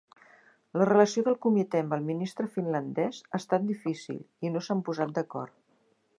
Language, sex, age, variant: Catalan, female, 60-69, Central